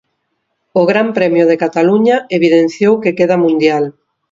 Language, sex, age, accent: Galician, female, 50-59, Oriental (común en zona oriental)